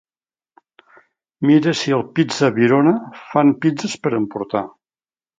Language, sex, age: Catalan, male, 60-69